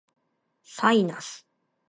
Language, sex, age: Japanese, female, 30-39